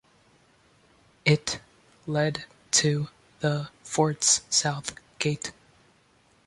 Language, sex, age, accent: English, male, 19-29, United States English